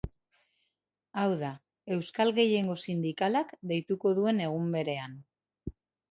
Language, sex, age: Basque, female, 30-39